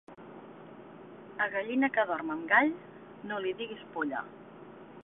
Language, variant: Catalan, Central